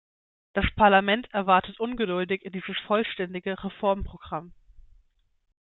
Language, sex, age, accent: German, female, 19-29, Deutschland Deutsch